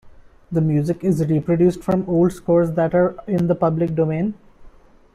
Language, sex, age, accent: English, male, 19-29, India and South Asia (India, Pakistan, Sri Lanka)